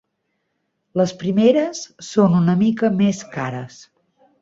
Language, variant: Catalan, Central